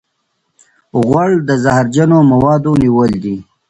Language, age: Pashto, 40-49